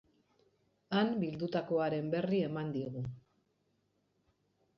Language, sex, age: Basque, female, 50-59